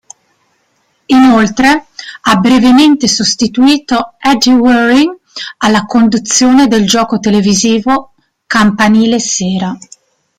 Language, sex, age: Italian, female, 30-39